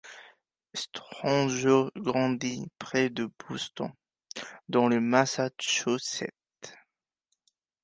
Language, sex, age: French, male, 19-29